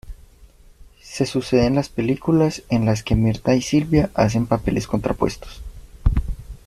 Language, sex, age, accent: Spanish, male, 19-29, Andino-Pacífico: Colombia, Perú, Ecuador, oeste de Bolivia y Venezuela andina